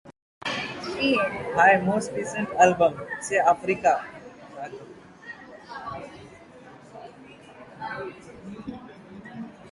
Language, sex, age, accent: English, female, under 19, United States English